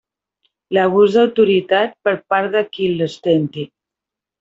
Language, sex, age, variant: Catalan, female, 30-39, Central